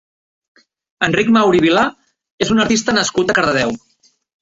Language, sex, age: Catalan, male, 50-59